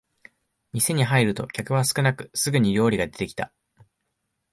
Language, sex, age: Japanese, male, 19-29